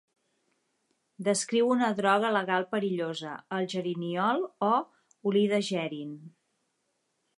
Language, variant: Catalan, Septentrional